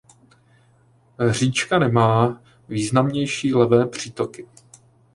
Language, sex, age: Czech, male, 30-39